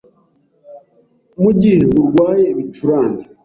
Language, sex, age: Kinyarwanda, male, 30-39